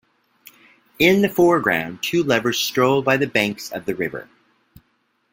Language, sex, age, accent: English, male, 50-59, United States English